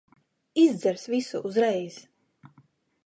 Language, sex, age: Latvian, female, 19-29